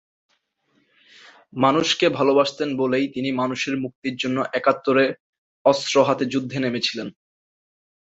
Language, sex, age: Bengali, male, 19-29